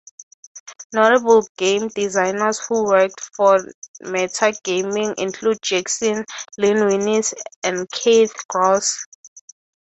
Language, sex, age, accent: English, female, 19-29, Southern African (South Africa, Zimbabwe, Namibia)